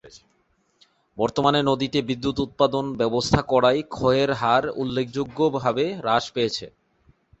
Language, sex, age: Bengali, male, 19-29